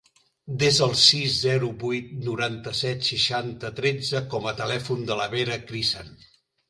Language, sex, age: Catalan, male, 70-79